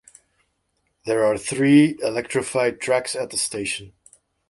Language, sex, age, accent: English, male, 30-39, United States English